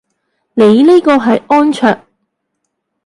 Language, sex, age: Cantonese, female, 30-39